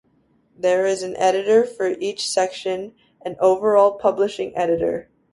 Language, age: English, 19-29